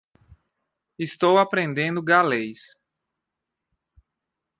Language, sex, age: Portuguese, male, 19-29